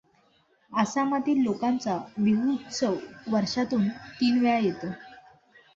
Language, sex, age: Marathi, female, 19-29